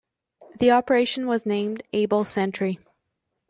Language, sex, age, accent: English, female, 30-39, Canadian English